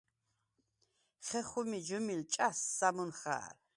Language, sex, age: Svan, female, 70-79